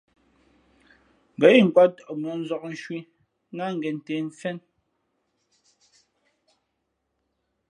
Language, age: Fe'fe', 19-29